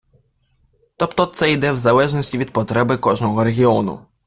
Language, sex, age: Ukrainian, male, under 19